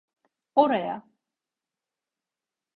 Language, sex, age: Turkish, female, 40-49